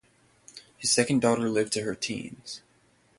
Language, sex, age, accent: English, male, 19-29, United States English